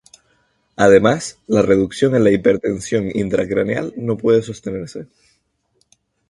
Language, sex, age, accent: Spanish, male, 19-29, España: Islas Canarias